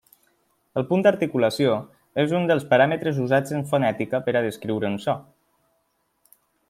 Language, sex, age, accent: Catalan, male, under 19, valencià